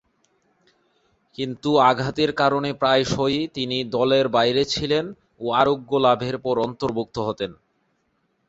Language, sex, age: Bengali, male, 19-29